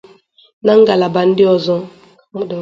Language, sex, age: Igbo, female, under 19